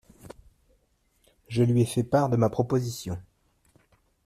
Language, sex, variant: French, male, Français de métropole